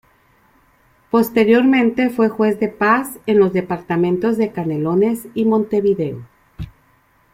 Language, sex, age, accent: Spanish, female, 50-59, México